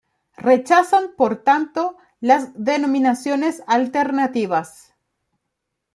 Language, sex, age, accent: Spanish, female, 30-39, Rioplatense: Argentina, Uruguay, este de Bolivia, Paraguay